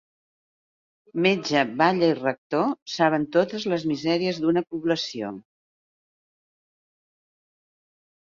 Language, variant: Catalan, Central